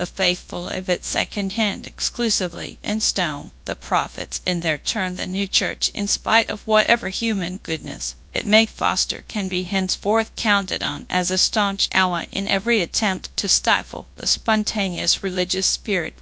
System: TTS, GradTTS